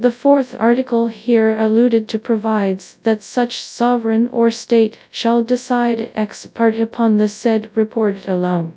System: TTS, FastPitch